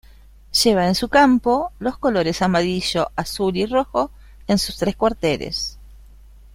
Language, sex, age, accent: Spanish, female, 60-69, Rioplatense: Argentina, Uruguay, este de Bolivia, Paraguay